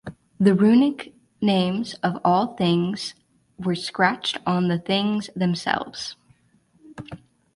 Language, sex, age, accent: English, female, 19-29, United States English